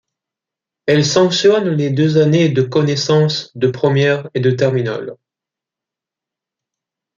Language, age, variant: French, 19-29, Français de métropole